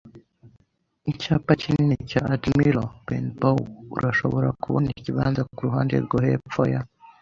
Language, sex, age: Kinyarwanda, male, under 19